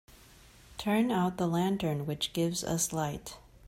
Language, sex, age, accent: English, female, 30-39, United States English